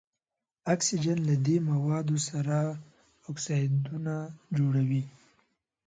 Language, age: Pashto, 19-29